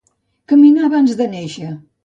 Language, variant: Catalan, Central